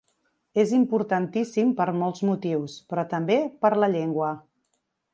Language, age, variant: Catalan, 40-49, Central